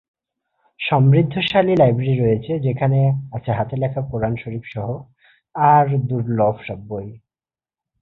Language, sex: Bengali, male